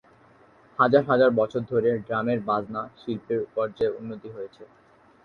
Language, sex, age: Bengali, male, under 19